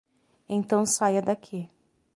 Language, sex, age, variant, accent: Portuguese, female, 30-39, Portuguese (Brasil), Paulista